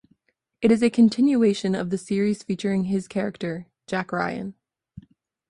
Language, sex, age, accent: English, female, under 19, United States English